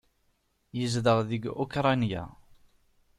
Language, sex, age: Kabyle, male, 30-39